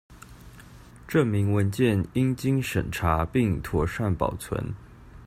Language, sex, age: Chinese, male, 30-39